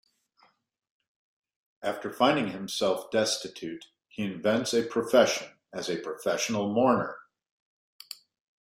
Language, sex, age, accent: English, male, 50-59, United States English